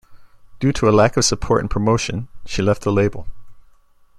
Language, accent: English, United States English